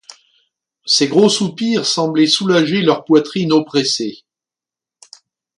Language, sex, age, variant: French, male, 50-59, Français de métropole